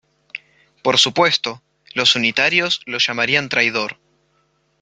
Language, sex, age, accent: Spanish, male, 19-29, Rioplatense: Argentina, Uruguay, este de Bolivia, Paraguay